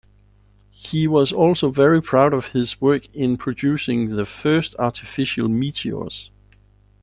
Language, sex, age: English, male, 40-49